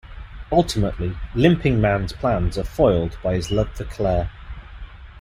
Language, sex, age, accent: English, male, 30-39, England English